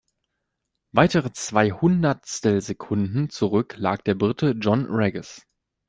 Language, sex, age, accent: German, male, 19-29, Deutschland Deutsch